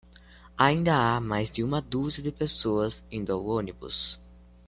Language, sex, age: Portuguese, male, under 19